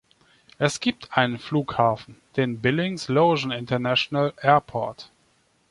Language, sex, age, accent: German, male, 30-39, Deutschland Deutsch